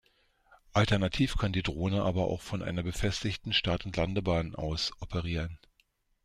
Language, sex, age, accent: German, male, 60-69, Deutschland Deutsch